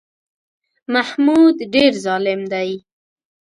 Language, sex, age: Pashto, female, 19-29